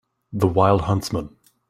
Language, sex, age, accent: English, male, 19-29, United States English